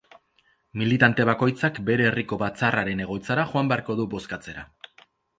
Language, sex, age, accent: Basque, male, 30-39, Erdialdekoa edo Nafarra (Gipuzkoa, Nafarroa)